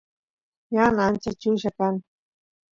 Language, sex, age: Santiago del Estero Quichua, female, 50-59